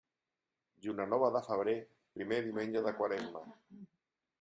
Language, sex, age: Catalan, male, 50-59